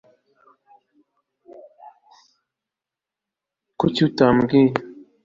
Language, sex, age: Kinyarwanda, male, 19-29